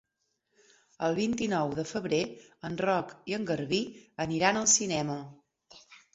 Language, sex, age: Catalan, female, 40-49